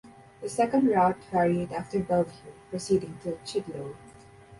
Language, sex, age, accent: English, female, 19-29, Filipino